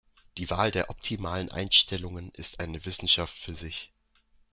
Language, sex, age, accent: German, male, 19-29, Deutschland Deutsch